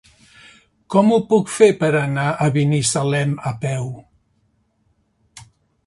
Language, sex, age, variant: Catalan, male, 60-69, Central